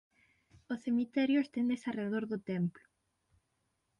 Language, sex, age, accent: Galician, female, 19-29, Atlántico (seseo e gheada)